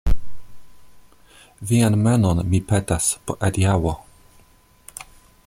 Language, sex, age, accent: Esperanto, male, 30-39, Internacia